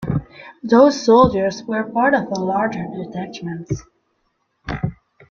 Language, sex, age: English, female, under 19